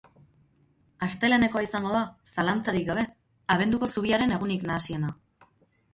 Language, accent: Basque, Erdialdekoa edo Nafarra (Gipuzkoa, Nafarroa)